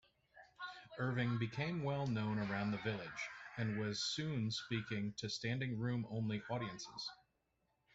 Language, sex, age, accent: English, male, 30-39, United States English